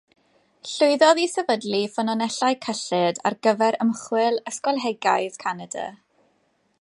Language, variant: Welsh, South-Western Welsh